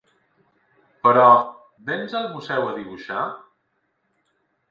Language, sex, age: Catalan, male, 40-49